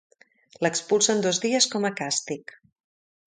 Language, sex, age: Catalan, female, 40-49